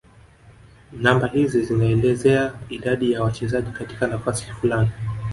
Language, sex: Swahili, male